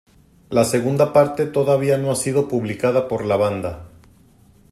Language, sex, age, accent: Spanish, male, 40-49, México